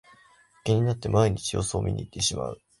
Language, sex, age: Japanese, male, 19-29